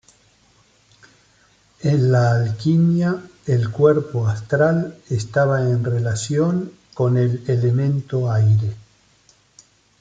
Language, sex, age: Spanish, male, 60-69